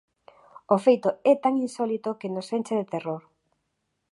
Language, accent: Galician, Normativo (estándar)